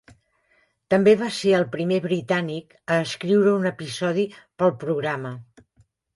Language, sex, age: Catalan, female, 60-69